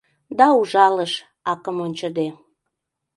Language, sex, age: Mari, female, 30-39